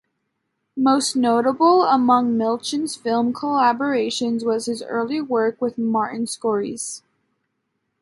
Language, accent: English, United States English